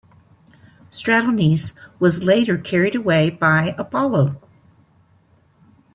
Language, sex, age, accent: English, female, 60-69, United States English